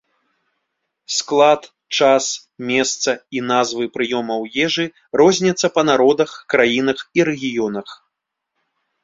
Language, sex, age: Belarusian, male, 40-49